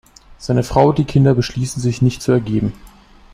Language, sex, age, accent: German, male, under 19, Deutschland Deutsch